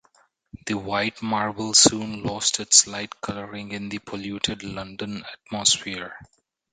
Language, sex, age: English, male, 30-39